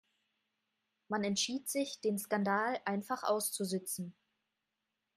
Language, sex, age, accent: German, female, 19-29, Deutschland Deutsch